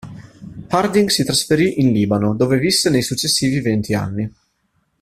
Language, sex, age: Italian, male, 19-29